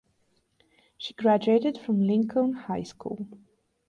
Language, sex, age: English, female, 19-29